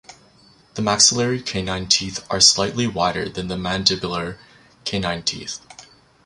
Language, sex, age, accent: English, male, 19-29, Canadian English